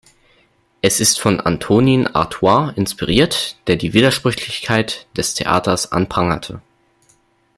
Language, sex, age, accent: German, male, 19-29, Deutschland Deutsch